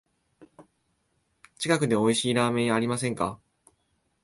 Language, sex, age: Japanese, male, 19-29